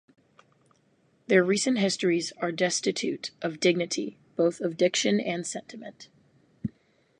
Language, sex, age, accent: English, female, 19-29, United States English